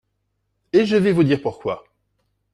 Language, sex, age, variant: French, male, 40-49, Français de métropole